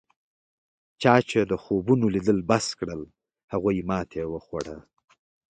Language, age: Pashto, 50-59